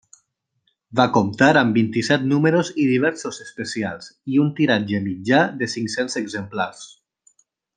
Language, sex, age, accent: Catalan, male, 19-29, valencià